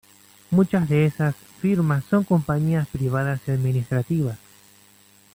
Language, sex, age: Spanish, male, 19-29